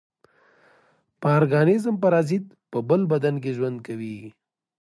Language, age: Pashto, 40-49